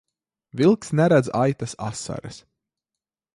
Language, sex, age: Latvian, male, 19-29